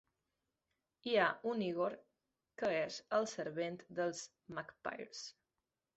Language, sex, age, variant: Catalan, female, 30-39, Balear